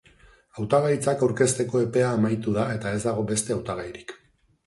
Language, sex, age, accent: Basque, male, 30-39, Mendebalekoa (Araba, Bizkaia, Gipuzkoako mendebaleko herri batzuk)